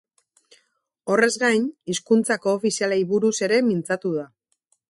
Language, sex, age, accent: Basque, female, 40-49, Mendebalekoa (Araba, Bizkaia, Gipuzkoako mendebaleko herri batzuk)